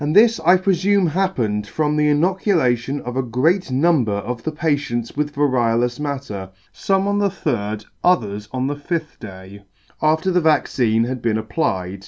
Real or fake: real